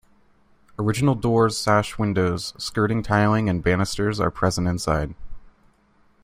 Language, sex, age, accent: English, male, 19-29, United States English